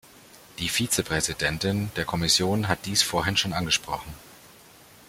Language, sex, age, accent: German, male, 19-29, Deutschland Deutsch